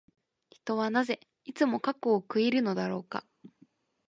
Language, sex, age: Japanese, female, 19-29